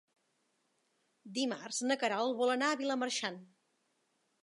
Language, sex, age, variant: Catalan, female, 40-49, Septentrional